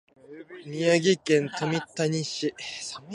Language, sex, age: Japanese, male, 19-29